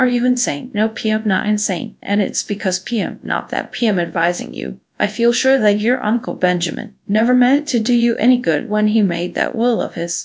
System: TTS, GradTTS